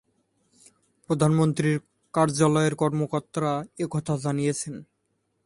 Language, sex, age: Bengali, male, 19-29